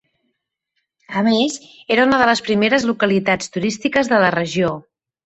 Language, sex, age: Catalan, female, 40-49